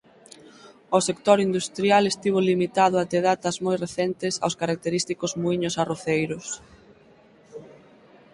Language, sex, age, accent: Galician, female, 19-29, Atlántico (seseo e gheada)